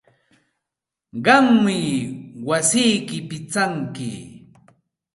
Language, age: Santa Ana de Tusi Pasco Quechua, 40-49